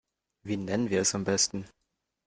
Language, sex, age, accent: German, male, under 19, Deutschland Deutsch